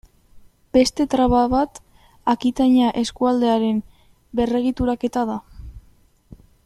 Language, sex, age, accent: Basque, female, under 19, Mendebalekoa (Araba, Bizkaia, Gipuzkoako mendebaleko herri batzuk)